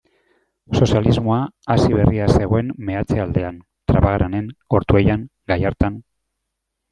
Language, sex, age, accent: Basque, male, 40-49, Mendebalekoa (Araba, Bizkaia, Gipuzkoako mendebaleko herri batzuk)